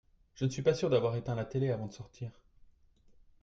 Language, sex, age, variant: French, male, 30-39, Français de métropole